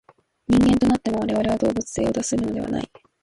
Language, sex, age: Japanese, female, 19-29